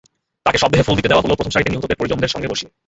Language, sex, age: Bengali, male, 19-29